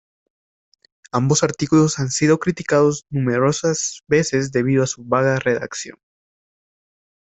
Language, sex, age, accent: Spanish, male, 19-29, América central